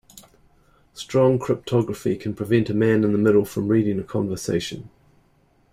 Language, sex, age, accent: English, male, 40-49, New Zealand English